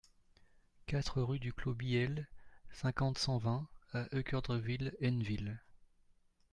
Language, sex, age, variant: French, male, 40-49, Français de métropole